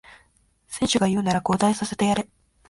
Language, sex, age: Japanese, female, 19-29